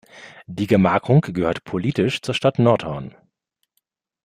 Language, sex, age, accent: German, male, 40-49, Deutschland Deutsch